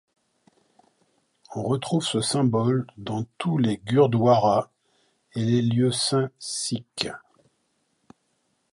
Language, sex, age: French, male, 60-69